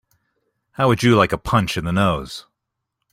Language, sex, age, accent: English, male, 40-49, Canadian English